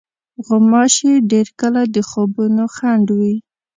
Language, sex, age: Pashto, female, 19-29